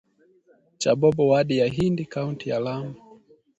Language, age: Swahili, 19-29